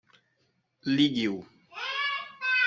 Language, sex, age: Portuguese, male, 19-29